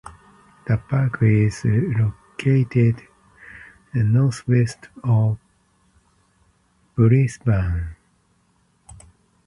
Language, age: English, 50-59